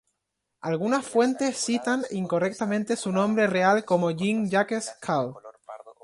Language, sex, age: Spanish, male, 19-29